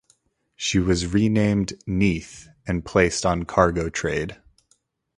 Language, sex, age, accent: English, male, 19-29, United States English